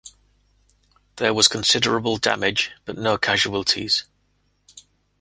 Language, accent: English, England English